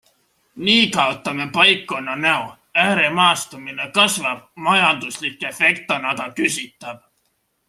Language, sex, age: Estonian, male, 19-29